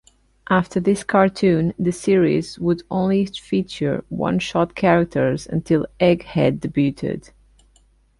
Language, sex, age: English, female, 30-39